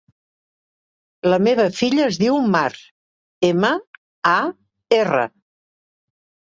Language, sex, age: Catalan, female, 60-69